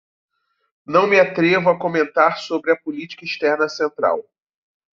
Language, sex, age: Portuguese, male, 40-49